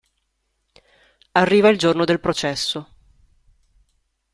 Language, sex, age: Italian, female, 30-39